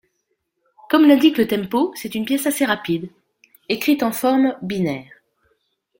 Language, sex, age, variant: French, female, 50-59, Français de métropole